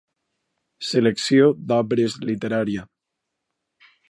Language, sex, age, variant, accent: Catalan, male, 19-29, Alacantí, valencià